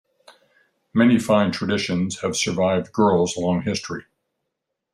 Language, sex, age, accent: English, male, 50-59, Canadian English